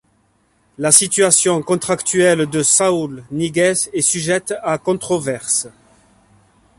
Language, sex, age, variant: French, male, 40-49, Français de métropole